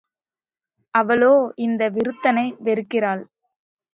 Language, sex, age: Tamil, female, 19-29